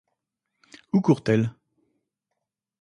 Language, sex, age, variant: French, male, 40-49, Français de métropole